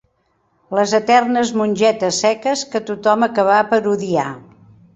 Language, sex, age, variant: Catalan, female, 70-79, Central